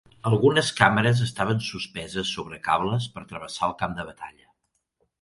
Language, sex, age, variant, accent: Catalan, male, 40-49, Central, tarragoní